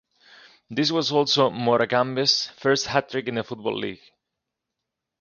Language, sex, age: English, male, 19-29